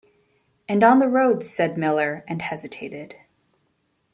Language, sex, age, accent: English, female, 19-29, United States English